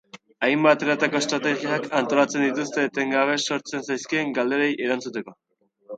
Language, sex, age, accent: Basque, male, 19-29, Erdialdekoa edo Nafarra (Gipuzkoa, Nafarroa)